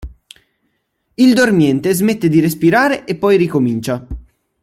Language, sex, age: Italian, male, 19-29